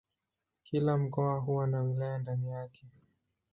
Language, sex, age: Swahili, male, 19-29